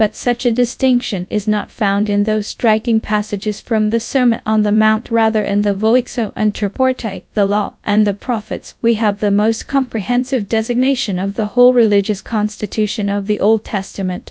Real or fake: fake